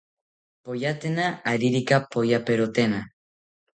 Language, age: South Ucayali Ashéninka, under 19